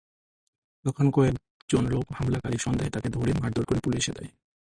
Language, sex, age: Bengali, male, 19-29